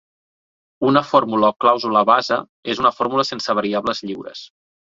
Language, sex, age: Catalan, male, 30-39